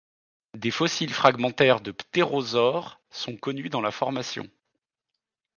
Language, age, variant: French, 30-39, Français de métropole